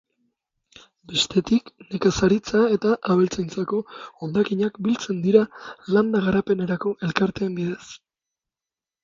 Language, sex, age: Basque, male, 30-39